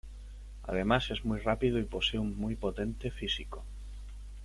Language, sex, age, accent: Spanish, male, 19-29, España: Sur peninsular (Andalucia, Extremadura, Murcia)